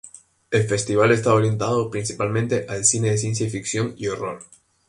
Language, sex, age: Spanish, male, 19-29